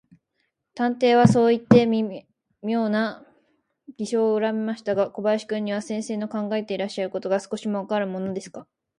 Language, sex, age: Japanese, female, under 19